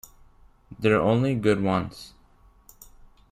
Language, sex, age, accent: English, male, under 19, United States English